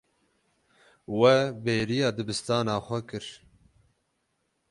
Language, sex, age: Kurdish, male, 30-39